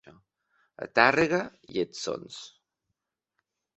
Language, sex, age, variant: Catalan, male, 30-39, Central